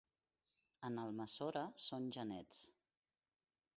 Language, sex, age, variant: Catalan, female, 40-49, Central